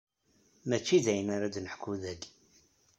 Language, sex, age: Kabyle, male, 60-69